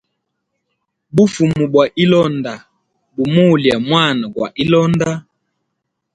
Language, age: Hemba, 30-39